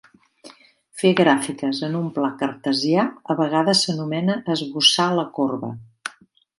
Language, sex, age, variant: Catalan, female, 60-69, Central